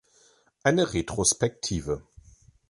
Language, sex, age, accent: German, male, 40-49, Deutschland Deutsch